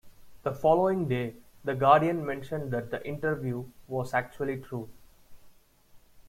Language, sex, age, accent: English, male, 19-29, India and South Asia (India, Pakistan, Sri Lanka)